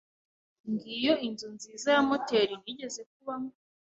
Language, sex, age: Kinyarwanda, female, 19-29